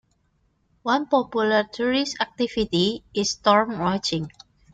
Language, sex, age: English, female, 30-39